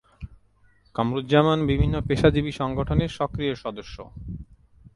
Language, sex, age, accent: Bengali, male, 19-29, Native